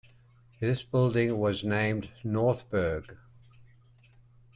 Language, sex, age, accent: English, male, 70-79, New Zealand English